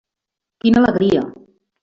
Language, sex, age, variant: Catalan, female, 40-49, Central